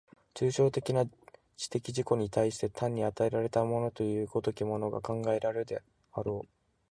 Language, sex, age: Japanese, male, 19-29